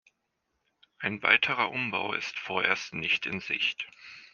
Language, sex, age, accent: German, male, 30-39, Deutschland Deutsch